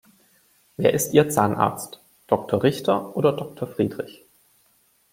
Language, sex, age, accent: German, male, 19-29, Deutschland Deutsch